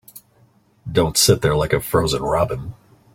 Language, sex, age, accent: English, male, 40-49, United States English